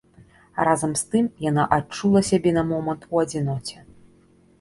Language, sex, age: Belarusian, female, 30-39